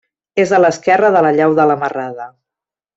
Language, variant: Catalan, Central